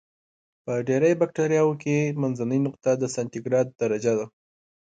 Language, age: Pashto, 19-29